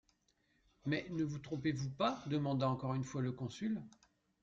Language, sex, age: French, male, 40-49